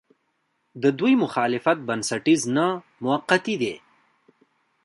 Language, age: Pashto, 19-29